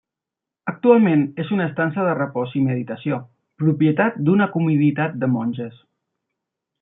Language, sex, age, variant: Catalan, male, 40-49, Central